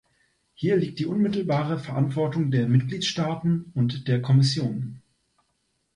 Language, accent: German, Deutschland Deutsch